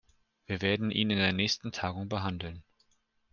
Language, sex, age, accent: German, male, 19-29, Deutschland Deutsch